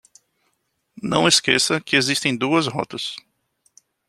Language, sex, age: Portuguese, male, 40-49